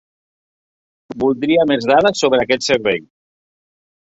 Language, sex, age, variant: Catalan, male, 60-69, Central